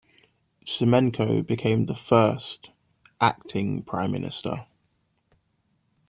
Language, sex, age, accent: English, male, 30-39, England English